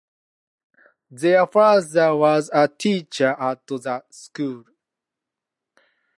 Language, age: English, 19-29